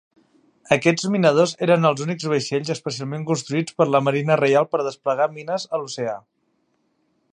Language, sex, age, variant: Catalan, male, 30-39, Central